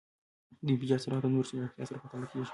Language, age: Pashto, 19-29